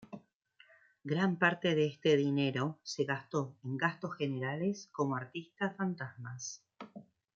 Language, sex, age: Spanish, female, 50-59